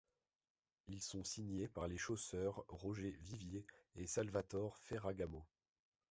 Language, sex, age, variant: French, male, 30-39, Français de métropole